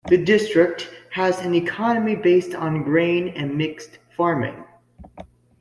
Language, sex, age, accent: English, male, under 19, United States English